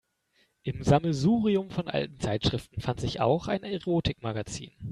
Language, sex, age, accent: German, male, 19-29, Deutschland Deutsch